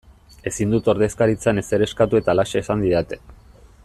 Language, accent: Basque, Erdialdekoa edo Nafarra (Gipuzkoa, Nafarroa)